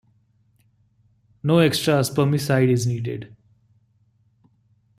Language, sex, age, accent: English, male, 19-29, India and South Asia (India, Pakistan, Sri Lanka)